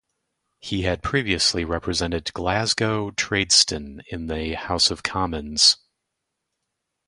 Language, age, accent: English, 30-39, United States English